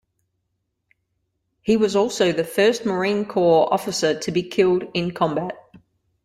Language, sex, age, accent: English, female, 40-49, Australian English